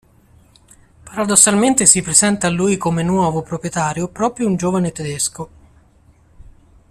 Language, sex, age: Italian, male, 30-39